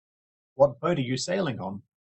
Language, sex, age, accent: English, male, 30-39, Australian English